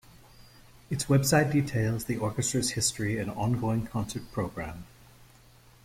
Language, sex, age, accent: English, male, 40-49, United States English